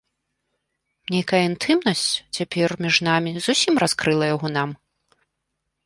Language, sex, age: Belarusian, female, 40-49